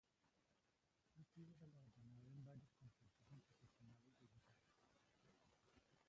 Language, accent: Spanish, Andino-Pacífico: Colombia, Perú, Ecuador, oeste de Bolivia y Venezuela andina